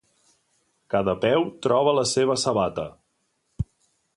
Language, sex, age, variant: Catalan, male, 50-59, Central